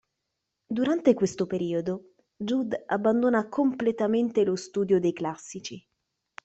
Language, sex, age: Italian, female, 30-39